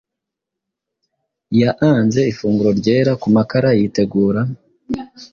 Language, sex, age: Kinyarwanda, male, 19-29